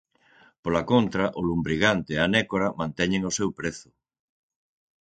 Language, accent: Galician, Atlántico (seseo e gheada)